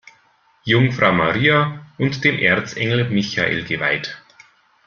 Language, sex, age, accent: German, male, 40-49, Deutschland Deutsch